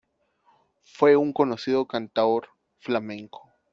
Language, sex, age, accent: Spanish, male, 19-29, Andino-Pacífico: Colombia, Perú, Ecuador, oeste de Bolivia y Venezuela andina